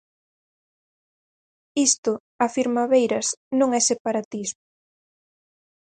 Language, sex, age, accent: Galician, female, 19-29, Central (gheada)